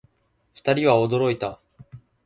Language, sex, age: Japanese, male, 19-29